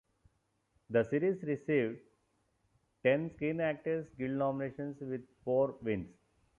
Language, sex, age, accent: English, male, 50-59, India and South Asia (India, Pakistan, Sri Lanka)